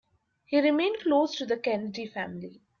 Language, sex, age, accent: English, female, 30-39, India and South Asia (India, Pakistan, Sri Lanka)